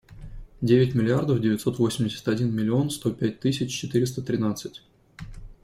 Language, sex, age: Russian, male, 30-39